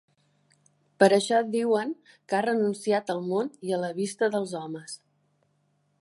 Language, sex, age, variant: Catalan, female, 50-59, Central